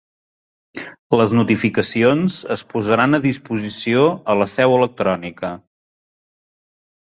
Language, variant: Catalan, Central